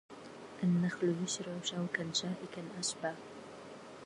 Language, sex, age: Arabic, female, 19-29